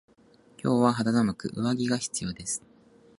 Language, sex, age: Japanese, male, 19-29